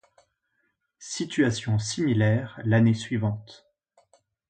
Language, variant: French, Français de métropole